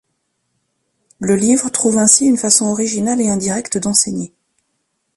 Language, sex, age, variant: French, female, 30-39, Français de métropole